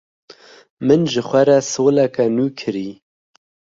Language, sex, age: Kurdish, male, 30-39